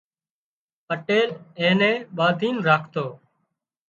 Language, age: Wadiyara Koli, 30-39